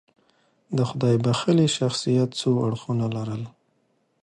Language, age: Pashto, 40-49